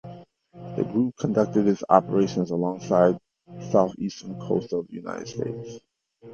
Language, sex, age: English, male, 30-39